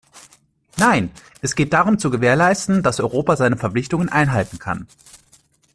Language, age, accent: German, 19-29, Deutschland Deutsch